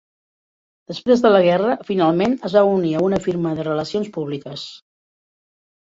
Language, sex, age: Catalan, female, 50-59